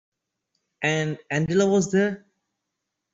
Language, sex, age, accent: English, male, 19-29, India and South Asia (India, Pakistan, Sri Lanka)